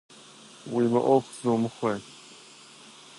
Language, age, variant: Kabardian, 19-29, Адыгэбзэ (Къэбэрдей, Кирил, псоми зэдай)